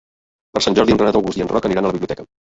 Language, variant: Catalan, Central